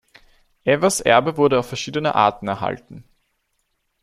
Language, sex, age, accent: German, male, 19-29, Österreichisches Deutsch